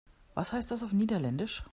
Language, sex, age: German, female, 40-49